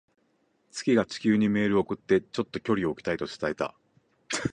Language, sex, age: Japanese, male, 40-49